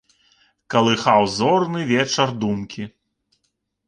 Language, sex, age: Belarusian, male, 30-39